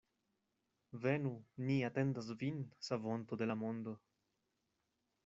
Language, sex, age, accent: Esperanto, male, 19-29, Internacia